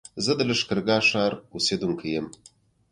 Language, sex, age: Pashto, male, 30-39